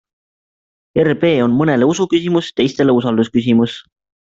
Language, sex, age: Estonian, male, 19-29